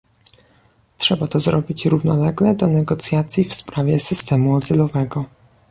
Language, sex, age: Polish, male, 19-29